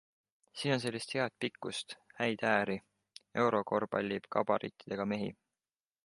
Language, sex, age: Estonian, male, 19-29